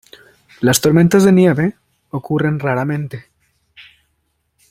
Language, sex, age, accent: Spanish, male, 19-29, México